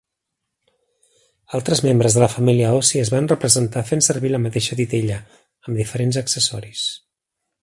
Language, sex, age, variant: Catalan, male, 40-49, Central